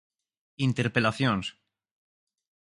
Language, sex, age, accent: Galician, male, 19-29, Oriental (común en zona oriental); Normativo (estándar)